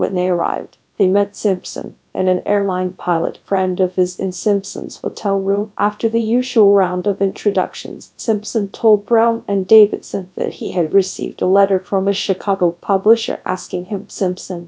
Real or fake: fake